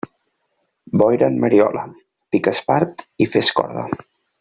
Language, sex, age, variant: Catalan, male, 30-39, Central